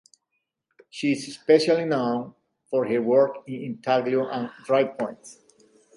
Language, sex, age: English, male, 40-49